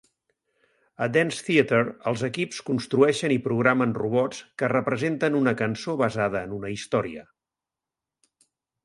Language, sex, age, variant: Catalan, male, 50-59, Central